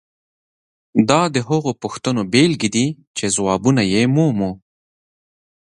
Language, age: Pashto, 30-39